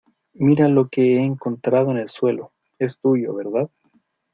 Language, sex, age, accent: Spanish, male, 19-29, Chileno: Chile, Cuyo